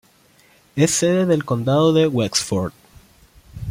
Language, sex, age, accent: Spanish, male, 19-29, Chileno: Chile, Cuyo